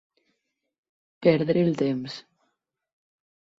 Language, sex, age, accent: Catalan, female, 19-29, valencià; apitxat